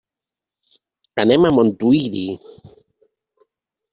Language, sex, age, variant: Catalan, male, 50-59, Central